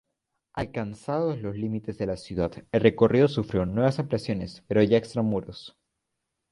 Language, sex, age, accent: Spanish, male, under 19, Andino-Pacífico: Colombia, Perú, Ecuador, oeste de Bolivia y Venezuela andina